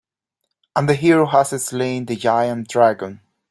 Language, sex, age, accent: English, male, 30-39, Irish English